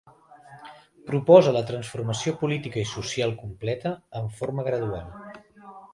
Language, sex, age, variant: Catalan, male, 40-49, Central